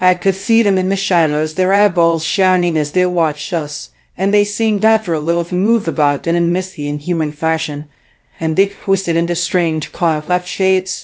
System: TTS, VITS